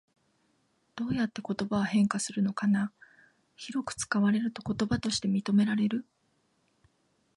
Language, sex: Japanese, female